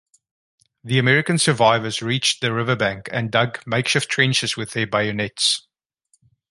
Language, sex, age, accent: English, male, 40-49, Southern African (South Africa, Zimbabwe, Namibia)